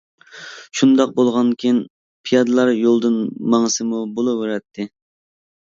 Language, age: Uyghur, 19-29